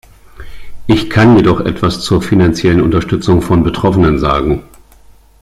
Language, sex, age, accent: German, male, 50-59, Deutschland Deutsch